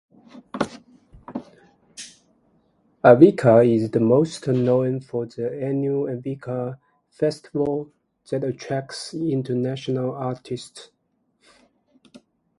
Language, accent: English, United States English